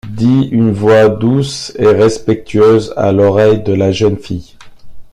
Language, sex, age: French, male, 40-49